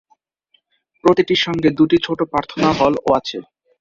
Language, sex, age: Bengali, male, 19-29